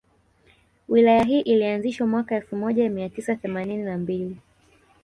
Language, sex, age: Swahili, female, 19-29